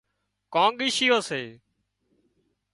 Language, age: Wadiyara Koli, 19-29